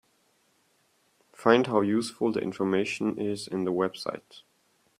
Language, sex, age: English, male, 19-29